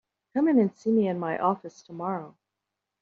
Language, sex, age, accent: English, female, 60-69, United States English